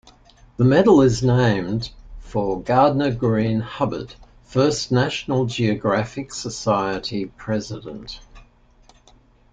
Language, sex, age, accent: English, male, 80-89, Australian English